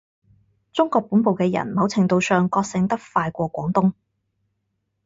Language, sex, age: Cantonese, female, 30-39